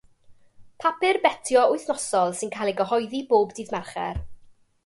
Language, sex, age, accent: Welsh, female, 19-29, Y Deyrnas Unedig Cymraeg